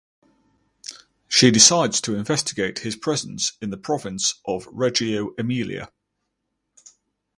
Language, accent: English, England English